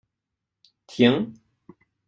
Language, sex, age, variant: French, male, 19-29, Français de métropole